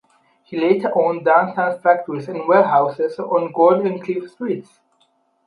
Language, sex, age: English, male, 19-29